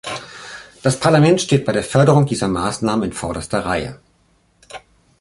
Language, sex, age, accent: German, male, 50-59, Deutschland Deutsch